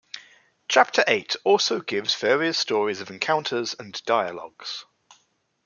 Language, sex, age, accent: English, male, 19-29, England English